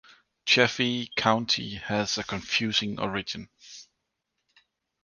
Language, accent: English, England English